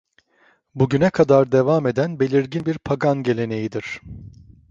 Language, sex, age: Turkish, male, 50-59